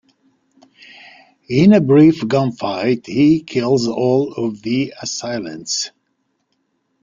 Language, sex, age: English, male, 60-69